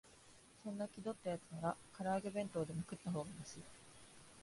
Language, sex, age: Japanese, female, 19-29